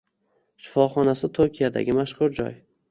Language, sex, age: Uzbek, male, 19-29